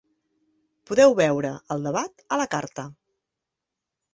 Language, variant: Catalan, Central